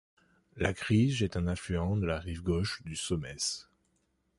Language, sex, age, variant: French, male, 19-29, Français de métropole